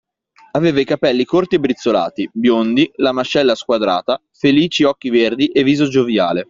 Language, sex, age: Italian, male, 19-29